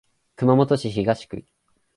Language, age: Japanese, 19-29